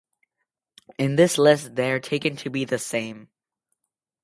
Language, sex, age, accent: English, male, under 19, United States English